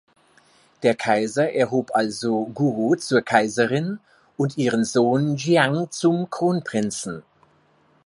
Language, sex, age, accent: German, male, 60-69, Österreichisches Deutsch